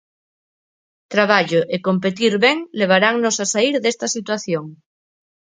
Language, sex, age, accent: Galician, female, 40-49, Normativo (estándar)